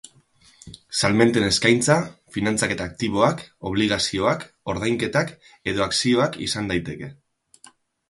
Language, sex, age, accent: Basque, male, 30-39, Mendebalekoa (Araba, Bizkaia, Gipuzkoako mendebaleko herri batzuk)